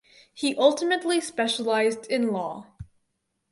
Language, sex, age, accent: English, female, under 19, United States English